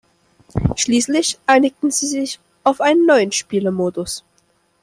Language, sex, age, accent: German, male, under 19, Deutschland Deutsch